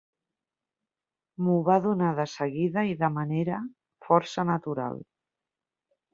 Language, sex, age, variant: Catalan, female, 40-49, Central